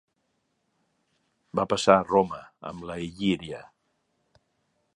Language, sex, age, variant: Catalan, male, 50-59, Balear